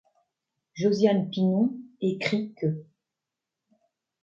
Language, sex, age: French, female, 40-49